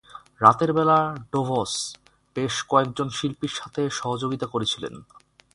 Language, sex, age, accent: Bengali, male, 19-29, Bengali